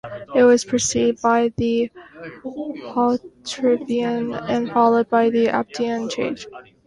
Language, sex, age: English, female, 19-29